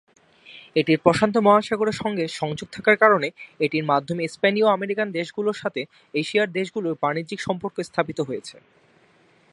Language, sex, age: Bengali, male, 19-29